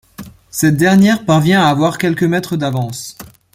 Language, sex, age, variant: French, male, under 19, Français de métropole